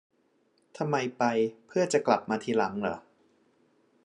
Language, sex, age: Thai, male, 30-39